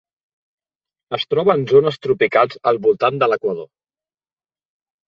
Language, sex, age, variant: Catalan, male, 30-39, Central